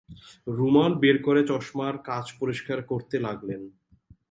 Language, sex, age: Bengali, male, 19-29